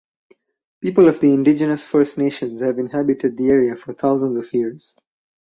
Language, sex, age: English, male, 19-29